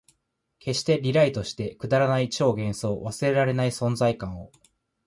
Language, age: Japanese, 19-29